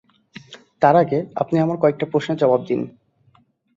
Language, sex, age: Bengali, male, 19-29